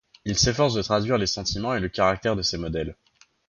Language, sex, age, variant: French, male, 19-29, Français de métropole